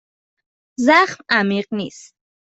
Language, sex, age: Persian, female, 30-39